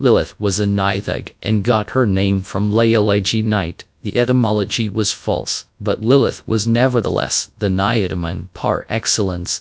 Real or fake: fake